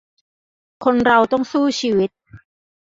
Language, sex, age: Thai, female, 40-49